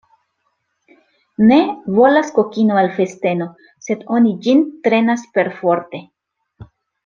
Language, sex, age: Esperanto, female, 40-49